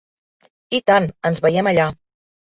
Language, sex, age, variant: Catalan, female, 30-39, Central